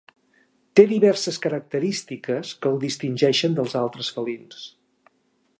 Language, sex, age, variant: Catalan, male, 60-69, Central